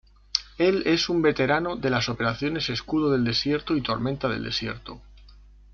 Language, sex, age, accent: Spanish, male, 40-49, España: Centro-Sur peninsular (Madrid, Toledo, Castilla-La Mancha)